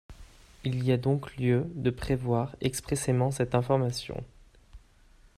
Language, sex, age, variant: French, male, 19-29, Français de métropole